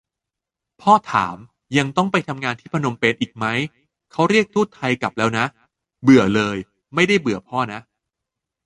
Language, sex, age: Thai, male, 40-49